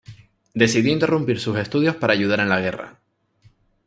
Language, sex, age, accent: Spanish, male, 19-29, España: Islas Canarias